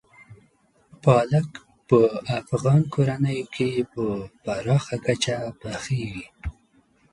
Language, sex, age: Pashto, male, 19-29